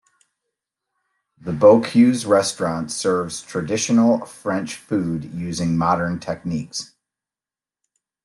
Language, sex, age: English, male, 40-49